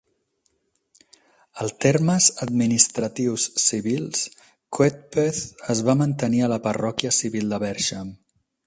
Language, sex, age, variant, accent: Catalan, male, 30-39, Central, central